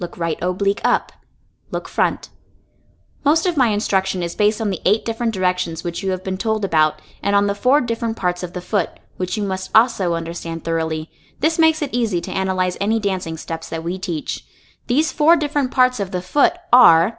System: none